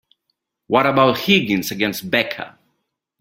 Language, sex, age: English, male, 30-39